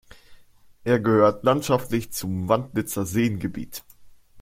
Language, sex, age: German, male, under 19